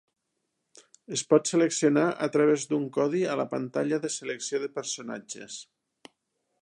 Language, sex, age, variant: Catalan, male, 50-59, Septentrional